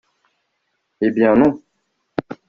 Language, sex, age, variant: French, male, 30-39, Français de métropole